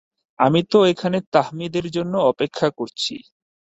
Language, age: Bengali, 30-39